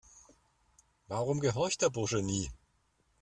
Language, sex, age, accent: German, male, 40-49, Deutschland Deutsch